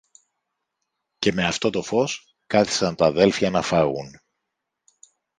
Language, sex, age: Greek, male, 50-59